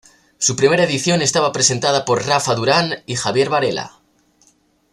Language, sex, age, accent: Spanish, male, 19-29, España: Norte peninsular (Asturias, Castilla y León, Cantabria, País Vasco, Navarra, Aragón, La Rioja, Guadalajara, Cuenca)